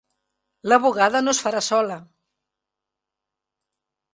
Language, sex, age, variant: Catalan, female, 60-69, Central